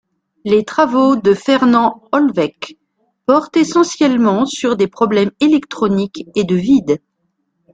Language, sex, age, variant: French, female, 50-59, Français de métropole